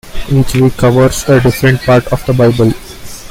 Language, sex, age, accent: English, male, 19-29, India and South Asia (India, Pakistan, Sri Lanka)